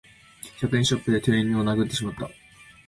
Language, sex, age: Japanese, male, 19-29